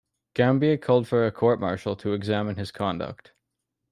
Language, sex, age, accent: English, male, under 19, Canadian English